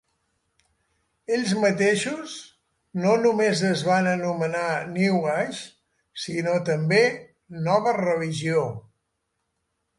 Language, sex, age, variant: Catalan, male, 70-79, Central